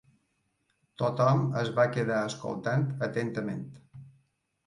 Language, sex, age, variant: Catalan, male, 50-59, Balear